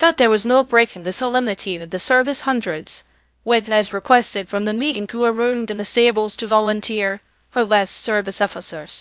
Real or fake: fake